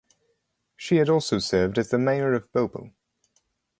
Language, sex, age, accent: English, male, 19-29, United States English